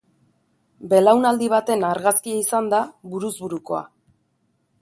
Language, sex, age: Basque, female, 40-49